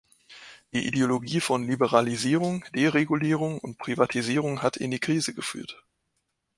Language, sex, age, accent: German, male, 19-29, Deutschland Deutsch